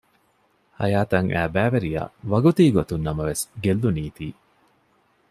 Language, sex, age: Divehi, male, 30-39